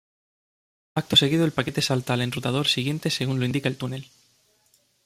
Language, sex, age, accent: Spanish, male, 19-29, España: Sur peninsular (Andalucia, Extremadura, Murcia)